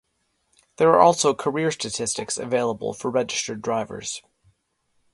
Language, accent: English, United States English